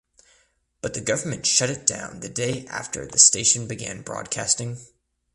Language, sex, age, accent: English, male, 19-29, United States English